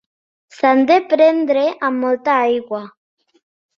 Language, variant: Catalan, Central